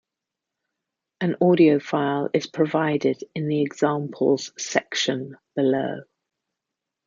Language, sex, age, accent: English, female, 40-49, England English